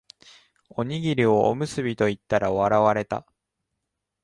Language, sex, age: Japanese, male, under 19